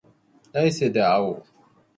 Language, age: Japanese, 30-39